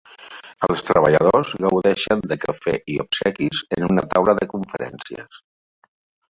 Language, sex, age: Catalan, male, 60-69